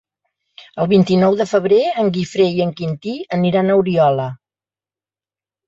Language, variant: Catalan, Central